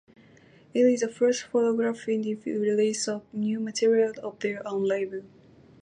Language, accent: English, Irish English